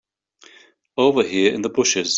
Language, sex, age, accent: English, male, 50-59, United States English